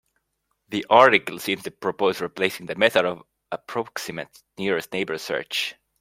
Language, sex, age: English, male, 30-39